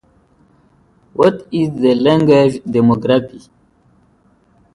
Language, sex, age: English, male, 30-39